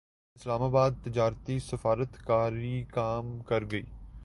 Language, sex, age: Urdu, male, 19-29